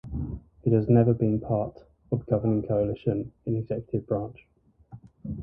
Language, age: English, 40-49